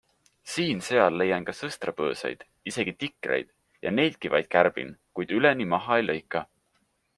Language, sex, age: Estonian, male, 19-29